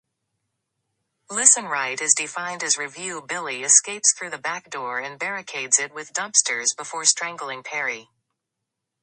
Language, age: English, under 19